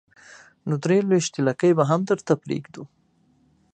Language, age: Pashto, 30-39